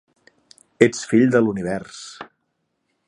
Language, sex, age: Catalan, male, 40-49